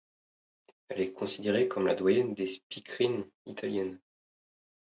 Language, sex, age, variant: French, male, 19-29, Français de métropole